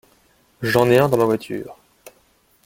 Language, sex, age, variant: French, male, 19-29, Français de métropole